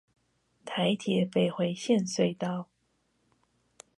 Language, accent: Chinese, 出生地：臺北市